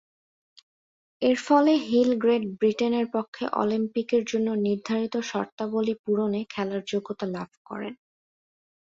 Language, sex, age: Bengali, female, 19-29